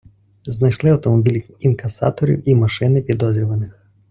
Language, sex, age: Ukrainian, male, 30-39